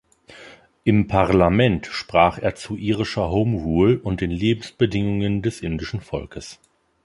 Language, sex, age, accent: German, male, 30-39, Deutschland Deutsch